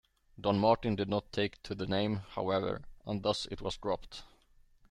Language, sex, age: English, male, 40-49